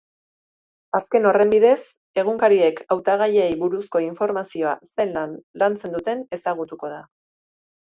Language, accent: Basque, Erdialdekoa edo Nafarra (Gipuzkoa, Nafarroa)